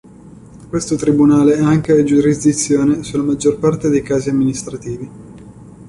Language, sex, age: Italian, male, 19-29